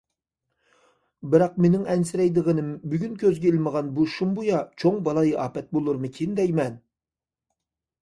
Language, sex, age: Uyghur, male, 30-39